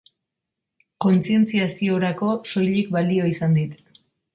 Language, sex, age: Basque, female, 40-49